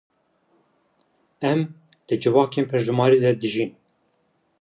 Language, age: Kurdish, 19-29